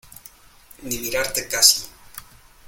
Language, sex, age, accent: Spanish, male, 19-29, México